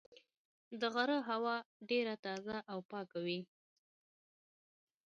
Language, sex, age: Pashto, female, under 19